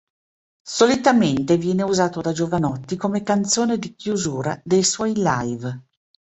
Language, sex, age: Italian, female, 50-59